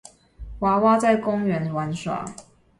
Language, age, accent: Chinese, 19-29, 出生地：高雄市